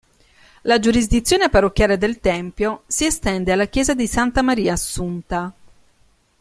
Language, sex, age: Italian, female, 40-49